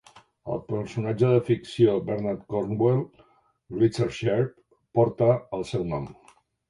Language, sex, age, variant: Catalan, male, 60-69, Central